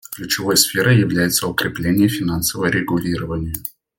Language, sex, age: Russian, male, under 19